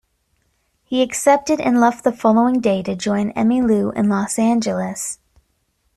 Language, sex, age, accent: English, female, 19-29, United States English